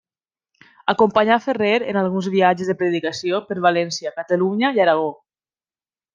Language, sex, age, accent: Catalan, female, 19-29, valencià